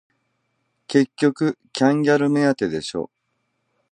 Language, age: Japanese, 50-59